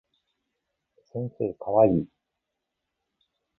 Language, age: Japanese, 50-59